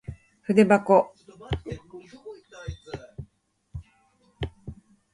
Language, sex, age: Japanese, female, 40-49